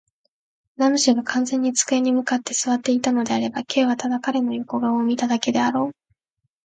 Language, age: Japanese, 19-29